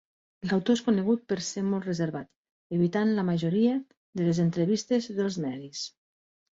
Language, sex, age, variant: Catalan, female, 50-59, Septentrional